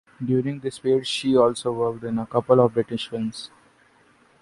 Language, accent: English, India and South Asia (India, Pakistan, Sri Lanka)